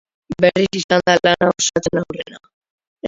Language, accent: Basque, Erdialdekoa edo Nafarra (Gipuzkoa, Nafarroa)